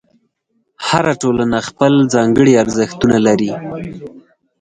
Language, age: Pashto, 19-29